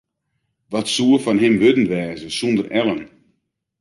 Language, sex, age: Western Frisian, male, 50-59